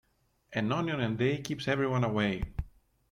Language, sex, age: English, male, 19-29